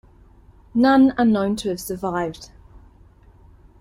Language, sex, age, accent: English, female, 30-39, New Zealand English